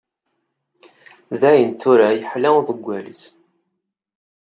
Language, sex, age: Kabyle, male, 30-39